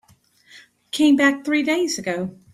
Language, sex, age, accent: English, female, 40-49, United States English